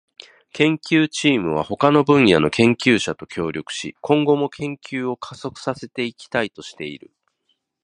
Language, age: Japanese, 50-59